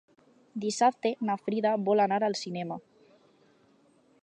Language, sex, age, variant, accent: Catalan, female, under 19, Alacantí, valencià